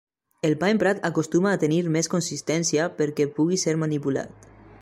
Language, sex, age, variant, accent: Catalan, male, 19-29, Valencià central, valencià